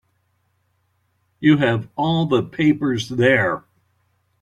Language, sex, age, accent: English, male, 60-69, United States English